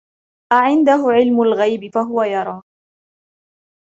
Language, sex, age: Arabic, female, 19-29